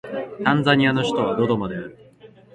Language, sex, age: Japanese, male, 19-29